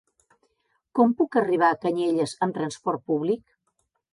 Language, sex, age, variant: Catalan, female, 50-59, Central